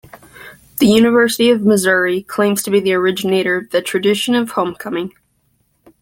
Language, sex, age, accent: English, female, 19-29, United States English